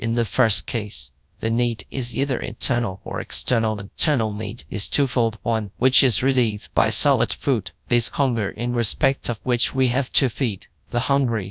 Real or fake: fake